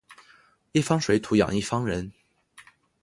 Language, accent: Chinese, 出生地：浙江省